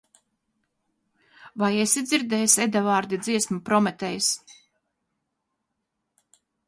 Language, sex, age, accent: Latvian, female, 50-59, Latgaliešu